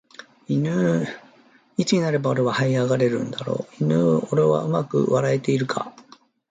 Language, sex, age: Japanese, male, 50-59